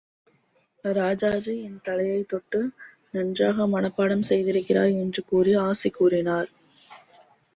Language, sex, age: Tamil, female, 19-29